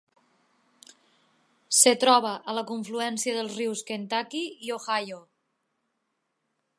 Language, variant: Catalan, Nord-Occidental